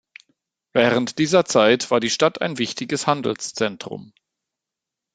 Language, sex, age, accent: German, male, 40-49, Deutschland Deutsch